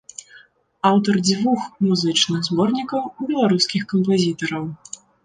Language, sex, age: Belarusian, female, 19-29